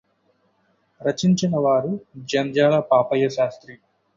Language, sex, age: Telugu, male, 19-29